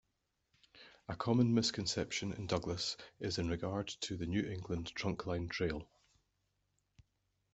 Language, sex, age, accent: English, male, 40-49, Scottish English